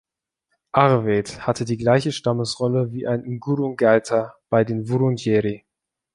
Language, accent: German, Deutschland Deutsch